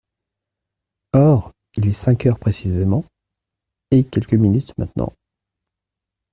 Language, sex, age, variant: French, male, 30-39, Français de métropole